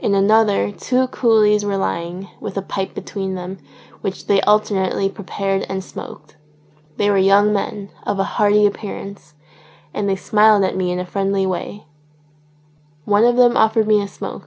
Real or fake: real